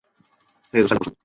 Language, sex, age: Bengali, male, 19-29